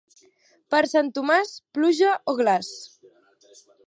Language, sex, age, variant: Catalan, female, 19-29, Central